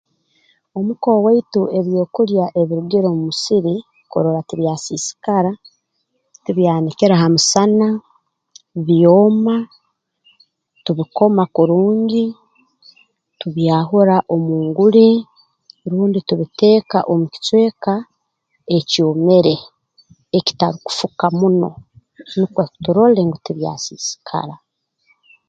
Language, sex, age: Tooro, female, 30-39